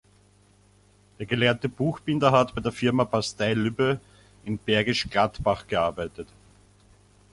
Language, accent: German, Österreichisches Deutsch